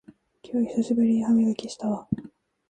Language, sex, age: Japanese, female, 19-29